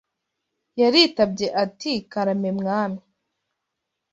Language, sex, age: Kinyarwanda, female, 19-29